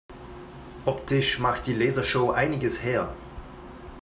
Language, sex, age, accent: German, male, 40-49, Österreichisches Deutsch